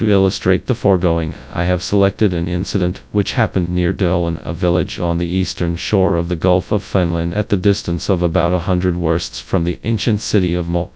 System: TTS, FastPitch